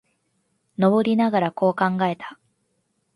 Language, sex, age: Japanese, female, 19-29